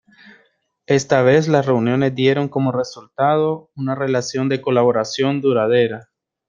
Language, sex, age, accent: Spanish, male, 19-29, América central